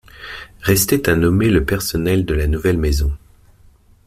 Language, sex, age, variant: French, male, 30-39, Français de métropole